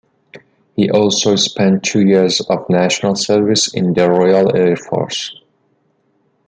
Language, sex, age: English, male, 30-39